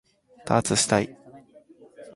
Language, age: Japanese, 19-29